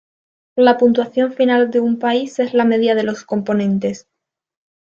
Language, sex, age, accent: Spanish, female, 19-29, España: Norte peninsular (Asturias, Castilla y León, Cantabria, País Vasco, Navarra, Aragón, La Rioja, Guadalajara, Cuenca)